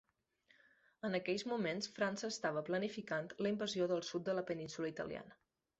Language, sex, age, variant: Catalan, female, 30-39, Balear